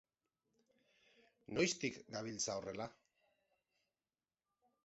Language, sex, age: Basque, male, 50-59